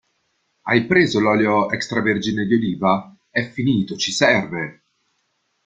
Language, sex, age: Italian, male, 30-39